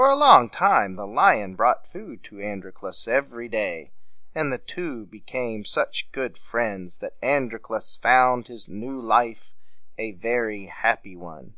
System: none